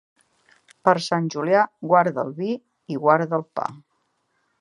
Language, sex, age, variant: Catalan, female, 50-59, Central